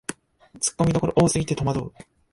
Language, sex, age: Japanese, male, 19-29